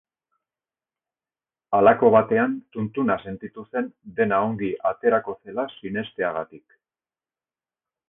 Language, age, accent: Basque, 60-69, Mendebalekoa (Araba, Bizkaia, Gipuzkoako mendebaleko herri batzuk)